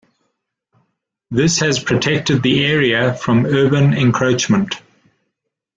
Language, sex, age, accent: English, male, 60-69, Southern African (South Africa, Zimbabwe, Namibia)